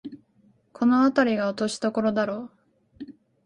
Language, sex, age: Japanese, female, 19-29